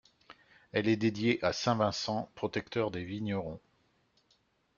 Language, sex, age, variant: French, male, 60-69, Français de métropole